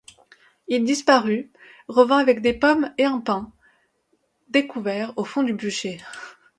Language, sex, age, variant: French, female, 19-29, Français de métropole